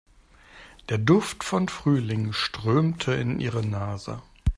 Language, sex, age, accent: German, male, 50-59, Deutschland Deutsch